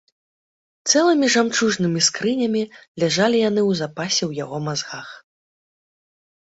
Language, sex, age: Belarusian, female, 19-29